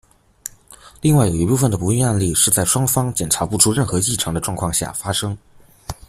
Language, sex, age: Chinese, male, under 19